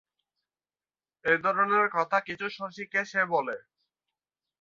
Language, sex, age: Bengali, male, 19-29